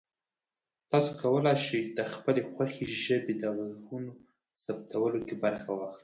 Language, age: Pashto, 19-29